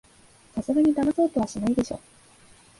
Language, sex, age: Japanese, female, 19-29